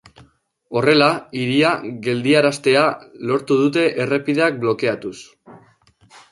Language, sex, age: Basque, male, under 19